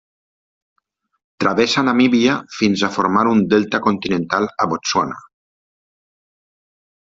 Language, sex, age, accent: Catalan, male, 50-59, valencià